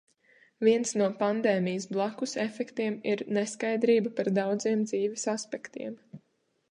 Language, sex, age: Latvian, female, 19-29